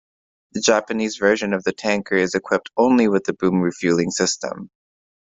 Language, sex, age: English, male, 19-29